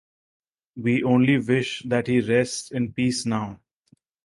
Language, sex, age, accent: English, male, 40-49, India and South Asia (India, Pakistan, Sri Lanka)